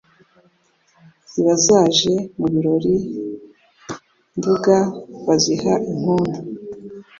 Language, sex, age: Kinyarwanda, female, 50-59